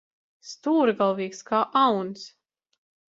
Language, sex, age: Latvian, female, 19-29